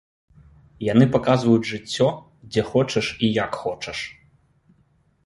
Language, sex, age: Belarusian, male, 30-39